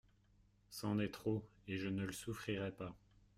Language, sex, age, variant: French, male, 30-39, Français de métropole